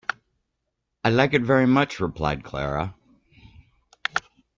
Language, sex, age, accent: English, male, 50-59, United States English